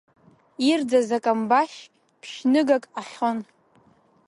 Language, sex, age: Abkhazian, female, under 19